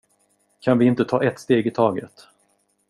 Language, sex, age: Swedish, male, 30-39